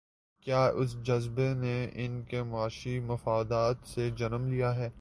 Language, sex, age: Urdu, male, 19-29